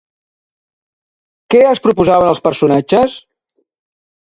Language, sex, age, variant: Catalan, male, 60-69, Central